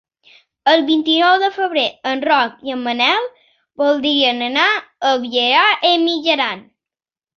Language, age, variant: Catalan, under 19, Balear